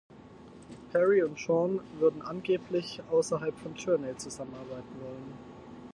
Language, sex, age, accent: German, male, 19-29, Deutschland Deutsch